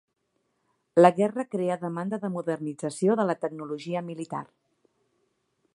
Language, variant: Catalan, Central